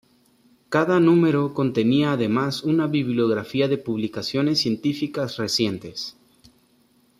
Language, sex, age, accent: Spanish, male, 19-29, México